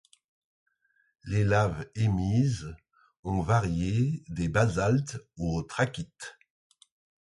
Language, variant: French, Français de métropole